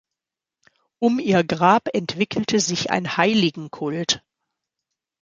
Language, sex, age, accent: German, female, 50-59, Deutschland Deutsch